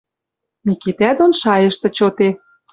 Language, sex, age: Western Mari, female, 30-39